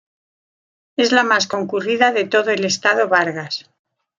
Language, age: Spanish, 60-69